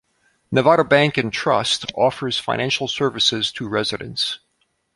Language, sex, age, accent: English, male, 50-59, United States English